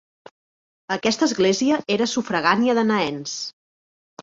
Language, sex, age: Catalan, female, 40-49